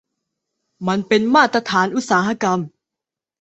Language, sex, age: Thai, female, under 19